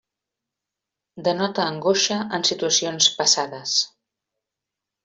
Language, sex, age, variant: Catalan, female, 40-49, Central